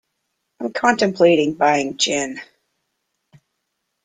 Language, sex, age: English, female, 50-59